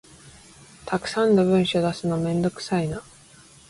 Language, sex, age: Japanese, female, 19-29